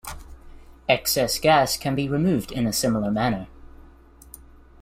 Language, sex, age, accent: English, male, 19-29, New Zealand English